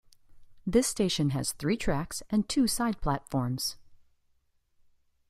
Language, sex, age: English, female, 40-49